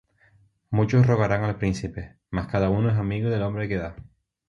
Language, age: Spanish, 19-29